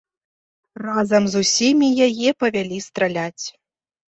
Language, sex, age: Belarusian, female, 19-29